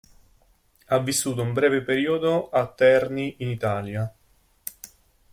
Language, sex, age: Italian, male, 19-29